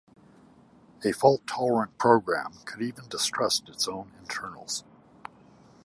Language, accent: English, Canadian English